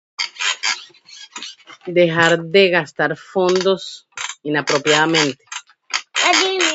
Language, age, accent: Spanish, under 19, Andino-Pacífico: Colombia, Perú, Ecuador, oeste de Bolivia y Venezuela andina